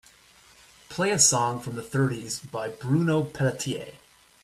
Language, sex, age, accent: English, male, 40-49, United States English